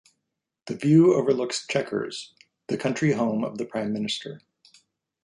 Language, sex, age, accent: English, male, 40-49, United States English